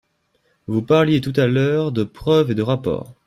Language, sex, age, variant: French, male, 19-29, Français de métropole